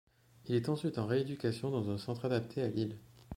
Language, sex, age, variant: French, male, under 19, Français de métropole